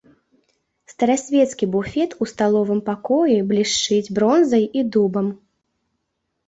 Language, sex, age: Belarusian, female, 19-29